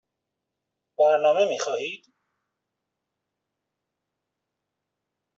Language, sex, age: Persian, male, 30-39